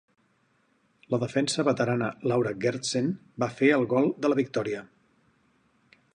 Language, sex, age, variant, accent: Catalan, male, 40-49, Central, central